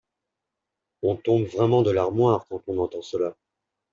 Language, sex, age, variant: French, male, 40-49, Français de métropole